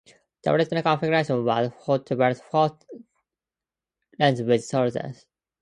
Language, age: English, under 19